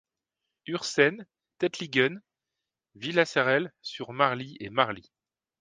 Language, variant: French, Français de métropole